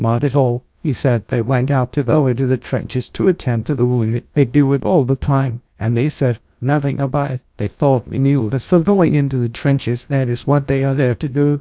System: TTS, GlowTTS